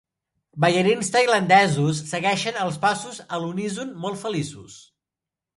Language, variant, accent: Catalan, Central, central